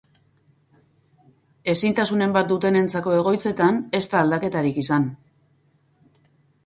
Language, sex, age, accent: Basque, female, 40-49, Mendebalekoa (Araba, Bizkaia, Gipuzkoako mendebaleko herri batzuk)